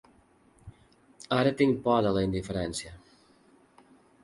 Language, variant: Catalan, Balear